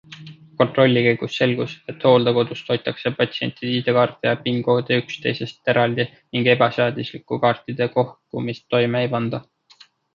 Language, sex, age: Estonian, male, 19-29